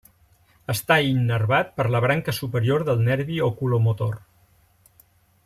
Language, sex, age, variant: Catalan, male, 50-59, Central